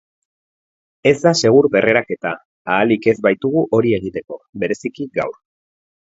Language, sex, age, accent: Basque, male, 40-49, Erdialdekoa edo Nafarra (Gipuzkoa, Nafarroa)